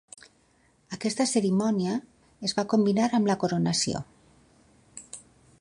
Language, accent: Catalan, valencià; valencià meridional